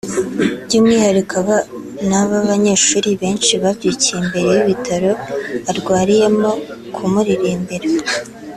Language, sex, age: Kinyarwanda, female, 19-29